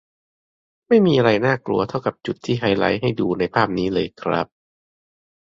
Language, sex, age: Thai, male, 30-39